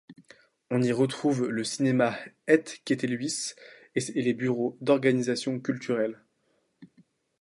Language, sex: French, male